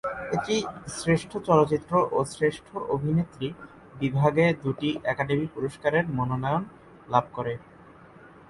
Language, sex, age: Bengali, male, 19-29